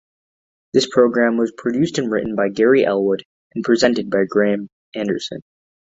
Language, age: English, under 19